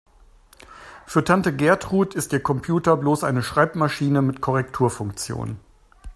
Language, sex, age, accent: German, male, 50-59, Deutschland Deutsch